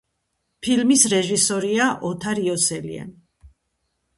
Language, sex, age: Georgian, female, 50-59